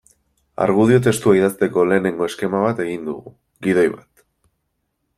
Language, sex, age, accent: Basque, male, 19-29, Erdialdekoa edo Nafarra (Gipuzkoa, Nafarroa)